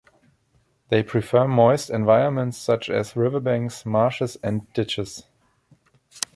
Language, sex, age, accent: English, male, 19-29, England English